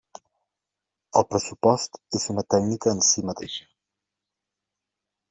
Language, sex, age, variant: Catalan, male, 40-49, Central